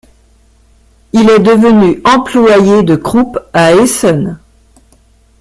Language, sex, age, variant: French, female, 50-59, Français de métropole